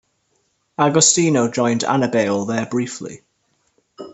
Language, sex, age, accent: English, male, 19-29, England English